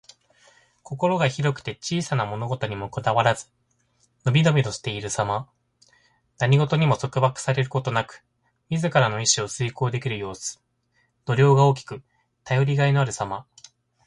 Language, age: Japanese, 19-29